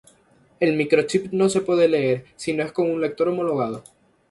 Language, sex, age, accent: Spanish, male, 19-29, España: Islas Canarias